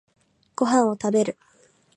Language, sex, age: Japanese, female, 19-29